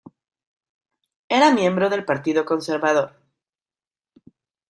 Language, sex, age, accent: Spanish, female, 30-39, México